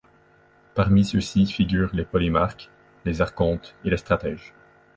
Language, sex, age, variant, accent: French, male, 19-29, Français d'Amérique du Nord, Français du Canada